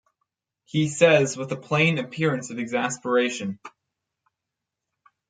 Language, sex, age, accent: English, male, 19-29, United States English